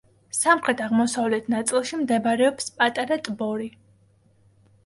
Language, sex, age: Georgian, female, 19-29